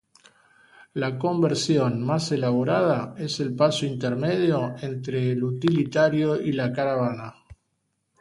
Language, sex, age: Spanish, male, 70-79